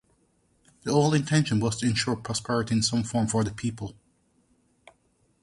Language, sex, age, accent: English, male, 40-49, West Indies and Bermuda (Bahamas, Bermuda, Jamaica, Trinidad)